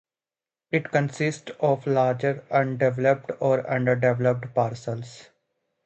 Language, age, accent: English, 19-29, England English